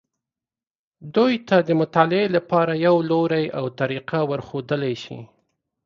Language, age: Pashto, 30-39